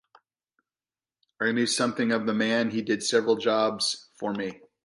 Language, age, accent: English, 50-59, United States English